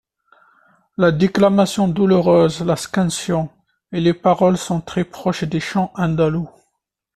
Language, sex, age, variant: French, male, 40-49, Français de métropole